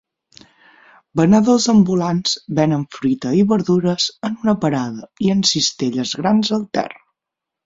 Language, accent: Catalan, central; septentrional